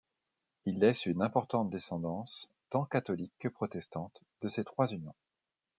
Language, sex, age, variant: French, male, 40-49, Français de métropole